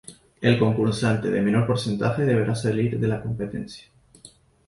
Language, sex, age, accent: Spanish, male, 19-29, España: Islas Canarias